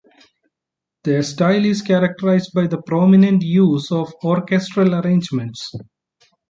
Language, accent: English, India and South Asia (India, Pakistan, Sri Lanka)